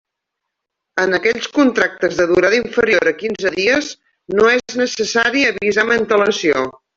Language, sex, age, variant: Catalan, female, 40-49, Central